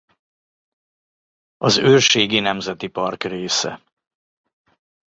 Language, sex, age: Hungarian, male, 60-69